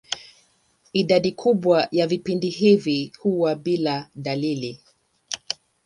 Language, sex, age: Swahili, female, 60-69